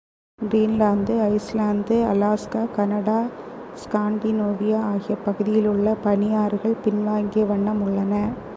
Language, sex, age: Tamil, female, 40-49